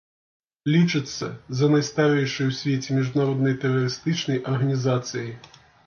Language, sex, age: Belarusian, male, 30-39